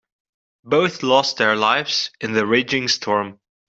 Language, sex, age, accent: English, male, 19-29, England English